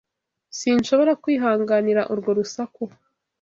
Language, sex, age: Kinyarwanda, female, 30-39